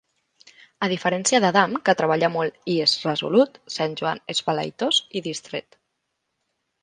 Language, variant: Catalan, Central